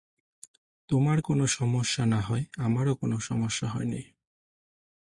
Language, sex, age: Bengali, male, 19-29